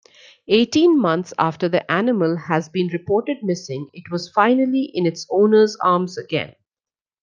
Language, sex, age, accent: English, female, 40-49, India and South Asia (India, Pakistan, Sri Lanka)